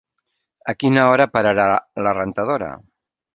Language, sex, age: Catalan, male, 50-59